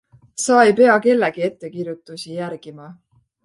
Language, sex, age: Estonian, female, 30-39